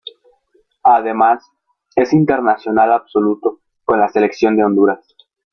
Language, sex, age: Spanish, female, 19-29